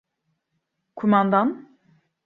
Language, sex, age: Turkish, female, 30-39